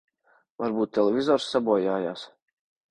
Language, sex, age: Latvian, male, 40-49